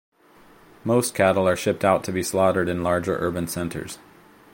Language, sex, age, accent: English, male, 30-39, United States English